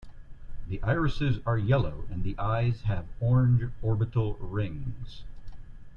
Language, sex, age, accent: English, male, 50-59, United States English